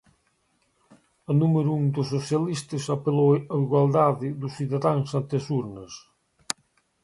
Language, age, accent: Galician, 50-59, Oriental (común en zona oriental)